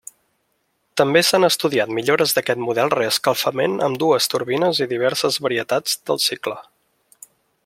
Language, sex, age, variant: Catalan, male, 19-29, Central